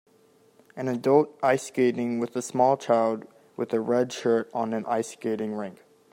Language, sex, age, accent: English, male, under 19, United States English